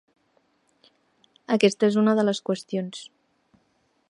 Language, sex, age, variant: Catalan, female, 19-29, Central